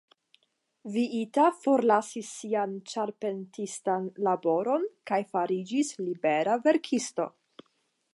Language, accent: Esperanto, Internacia